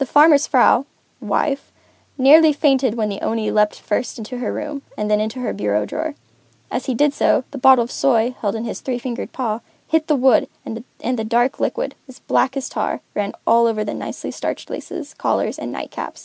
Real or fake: real